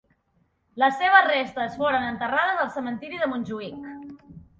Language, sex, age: Catalan, female, 30-39